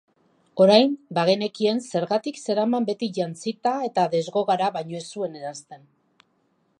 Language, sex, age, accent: Basque, female, 50-59, Mendebalekoa (Araba, Bizkaia, Gipuzkoako mendebaleko herri batzuk)